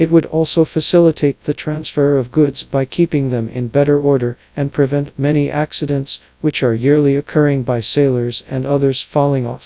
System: TTS, FastPitch